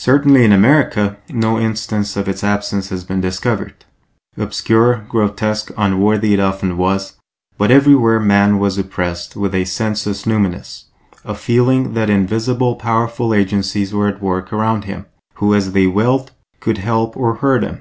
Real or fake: real